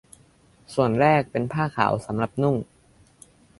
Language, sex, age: Thai, male, under 19